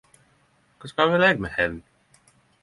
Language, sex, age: Norwegian Nynorsk, male, 30-39